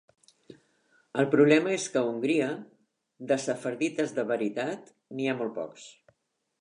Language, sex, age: Catalan, female, 60-69